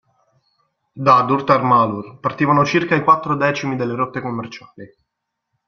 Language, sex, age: Italian, male, 19-29